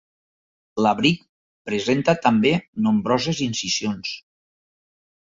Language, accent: Catalan, valencià